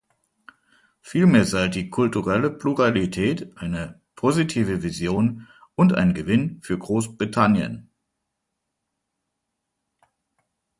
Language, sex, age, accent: German, male, 30-39, Deutschland Deutsch